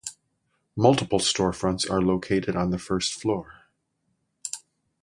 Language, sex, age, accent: English, male, 60-69, United States English